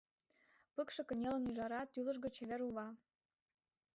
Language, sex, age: Mari, female, under 19